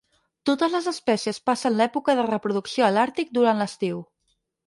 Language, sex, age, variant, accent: Catalan, female, 19-29, Central, central